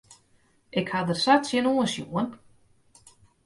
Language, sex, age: Western Frisian, female, 30-39